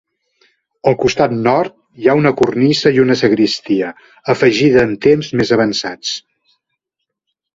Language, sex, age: Catalan, male, 50-59